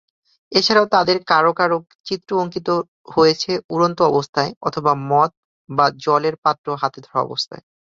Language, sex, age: Bengali, male, 19-29